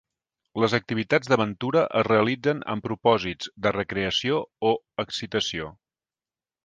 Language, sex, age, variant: Catalan, male, 50-59, Central